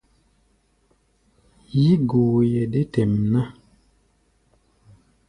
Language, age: Gbaya, 30-39